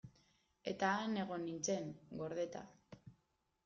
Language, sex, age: Basque, female, 19-29